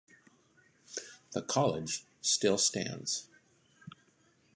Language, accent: English, United States English